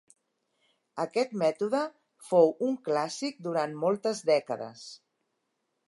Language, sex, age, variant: Catalan, female, 60-69, Central